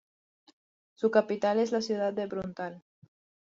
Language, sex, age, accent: Spanish, female, 19-29, Andino-Pacífico: Colombia, Perú, Ecuador, oeste de Bolivia y Venezuela andina